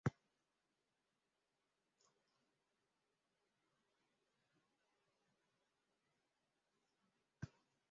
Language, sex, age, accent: Basque, female, 70-79, Mendebalekoa (Araba, Bizkaia, Gipuzkoako mendebaleko herri batzuk)